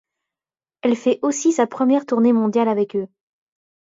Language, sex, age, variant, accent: French, female, 19-29, Français d'Europe, Français de Belgique